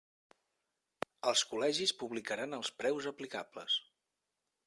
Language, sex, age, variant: Catalan, male, 40-49, Central